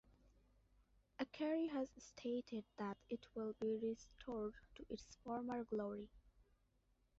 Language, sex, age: English, female, 19-29